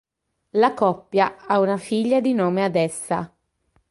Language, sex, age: Italian, female, 30-39